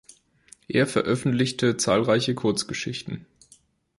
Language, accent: German, Deutschland Deutsch